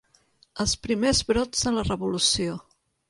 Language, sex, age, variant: Catalan, female, 40-49, Central